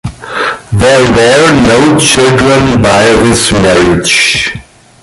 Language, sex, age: English, male, 50-59